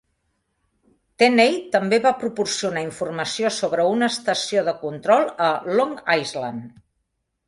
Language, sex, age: Catalan, female, 60-69